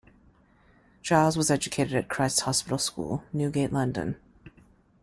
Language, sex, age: English, female, 30-39